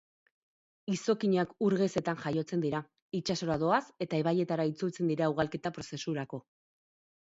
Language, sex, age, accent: Basque, female, 40-49, Mendebalekoa (Araba, Bizkaia, Gipuzkoako mendebaleko herri batzuk)